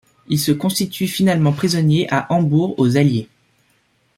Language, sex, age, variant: French, male, 19-29, Français de métropole